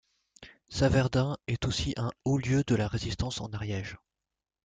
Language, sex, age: French, male, 40-49